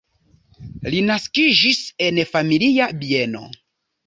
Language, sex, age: Esperanto, male, 19-29